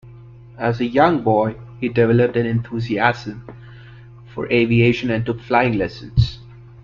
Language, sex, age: English, male, 19-29